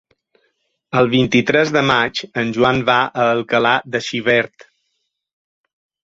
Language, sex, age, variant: Catalan, male, 40-49, Balear